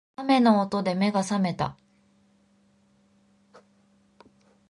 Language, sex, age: Japanese, female, 30-39